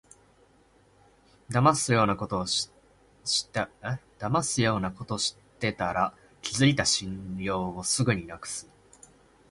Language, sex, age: Japanese, male, 19-29